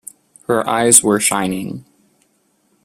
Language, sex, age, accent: English, male, under 19, United States English